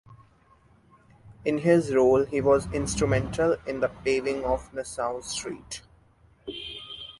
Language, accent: English, India and South Asia (India, Pakistan, Sri Lanka)